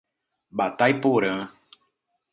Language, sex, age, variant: Portuguese, male, 30-39, Portuguese (Brasil)